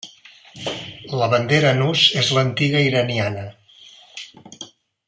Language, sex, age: Catalan, male, 50-59